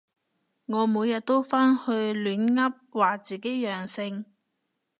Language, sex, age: Cantonese, female, 30-39